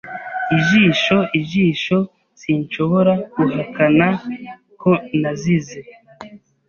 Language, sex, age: Kinyarwanda, male, 30-39